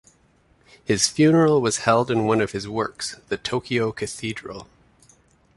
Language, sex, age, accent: English, male, 30-39, Canadian English